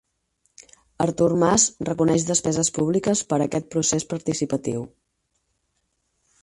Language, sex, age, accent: Catalan, female, 40-49, estàndard